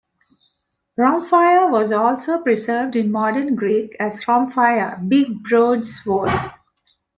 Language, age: English, 50-59